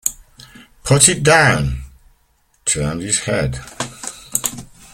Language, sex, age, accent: English, male, 50-59, England English